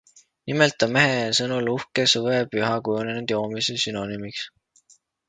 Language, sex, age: Estonian, male, 19-29